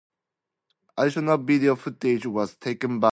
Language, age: English, 19-29